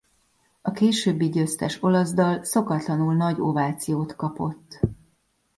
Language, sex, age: Hungarian, female, 40-49